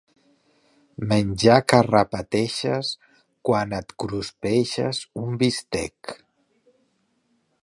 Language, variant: Catalan, Central